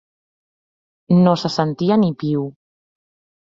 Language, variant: Catalan, Central